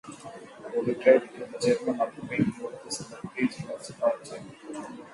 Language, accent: English, United States English; India and South Asia (India, Pakistan, Sri Lanka)